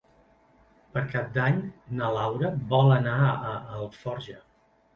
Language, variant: Catalan, Central